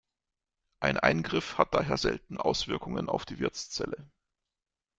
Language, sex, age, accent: German, male, 30-39, Deutschland Deutsch